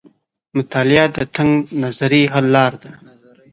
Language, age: Pashto, 19-29